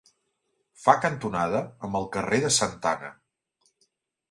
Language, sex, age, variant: Catalan, male, 40-49, Central